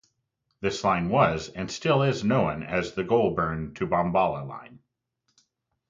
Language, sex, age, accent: English, male, 30-39, United States English